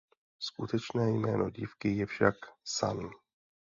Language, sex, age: Czech, male, 30-39